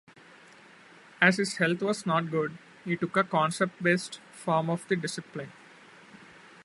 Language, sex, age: English, male, 19-29